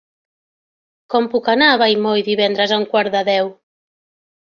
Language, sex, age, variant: Catalan, female, 30-39, Central